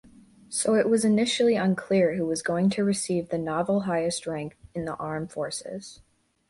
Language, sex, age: English, female, under 19